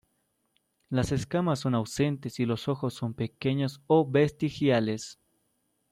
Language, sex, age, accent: Spanish, male, 19-29, Andino-Pacífico: Colombia, Perú, Ecuador, oeste de Bolivia y Venezuela andina